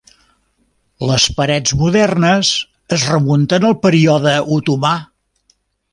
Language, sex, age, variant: Catalan, male, 70-79, Central